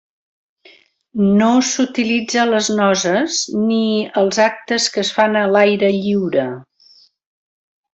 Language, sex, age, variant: Catalan, female, 60-69, Central